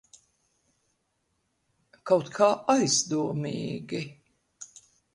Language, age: Latvian, 80-89